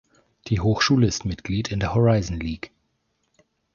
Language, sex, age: German, male, 19-29